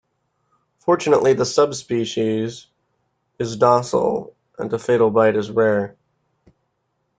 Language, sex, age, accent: English, male, 19-29, United States English